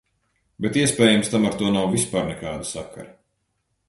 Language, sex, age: Latvian, male, 30-39